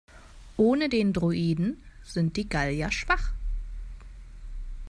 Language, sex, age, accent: German, female, 19-29, Deutschland Deutsch